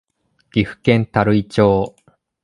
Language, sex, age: Japanese, male, 19-29